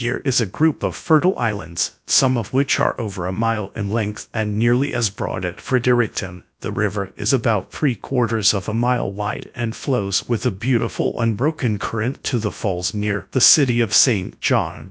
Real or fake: fake